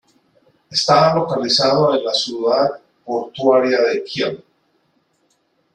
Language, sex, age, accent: Spanish, male, 60-69, Caribe: Cuba, Venezuela, Puerto Rico, República Dominicana, Panamá, Colombia caribeña, México caribeño, Costa del golfo de México